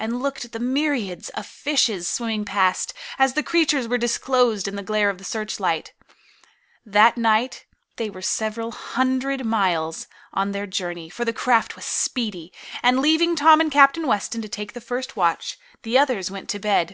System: none